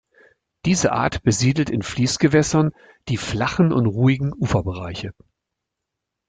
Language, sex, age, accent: German, male, 50-59, Deutschland Deutsch